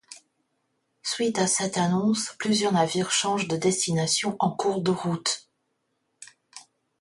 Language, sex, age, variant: French, female, 50-59, Français de métropole